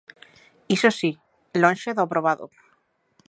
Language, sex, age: Galician, female, 30-39